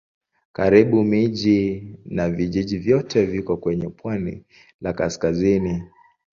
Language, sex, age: Swahili, male, 19-29